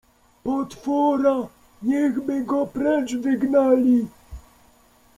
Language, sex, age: Polish, male, 19-29